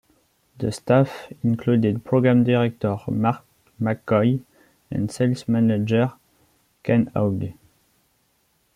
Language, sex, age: English, male, 19-29